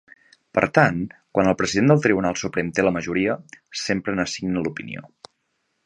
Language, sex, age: Catalan, male, 19-29